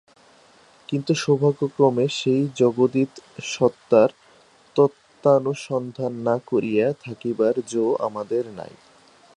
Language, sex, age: Bengali, male, 19-29